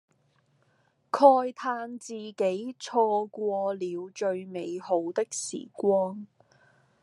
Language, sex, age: Cantonese, female, 19-29